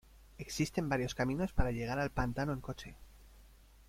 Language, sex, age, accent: Spanish, male, 30-39, España: Norte peninsular (Asturias, Castilla y León, Cantabria, País Vasco, Navarra, Aragón, La Rioja, Guadalajara, Cuenca)